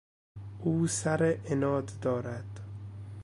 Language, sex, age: Persian, male, 19-29